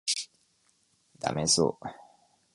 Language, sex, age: Japanese, male, 19-29